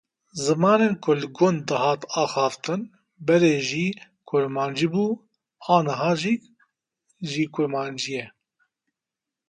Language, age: Kurdish, 50-59